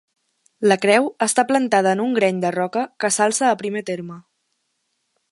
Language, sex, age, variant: Catalan, female, under 19, Central